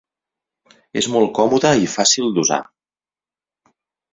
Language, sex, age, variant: Catalan, male, 40-49, Central